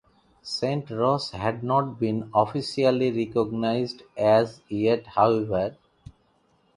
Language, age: English, 40-49